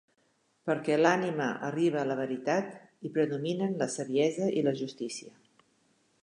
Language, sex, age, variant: Catalan, female, 70-79, Central